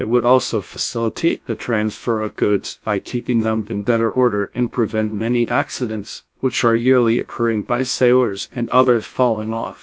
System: TTS, GlowTTS